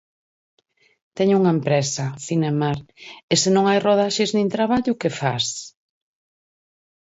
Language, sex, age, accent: Galician, female, 50-59, Normativo (estándar)